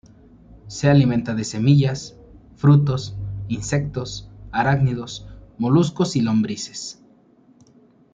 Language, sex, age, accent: Spanish, male, 19-29, México